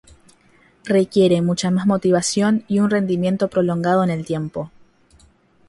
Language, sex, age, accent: Spanish, female, 19-29, Rioplatense: Argentina, Uruguay, este de Bolivia, Paraguay